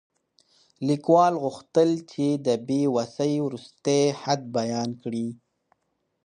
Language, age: Pashto, 19-29